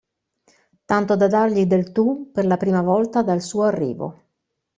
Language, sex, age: Italian, female, 40-49